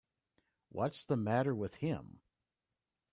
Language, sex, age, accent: English, male, 40-49, Canadian English